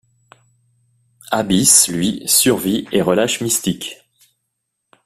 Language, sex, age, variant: French, male, 40-49, Français de métropole